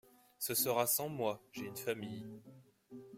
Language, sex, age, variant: French, male, 19-29, Français de métropole